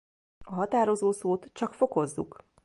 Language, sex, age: Hungarian, female, 19-29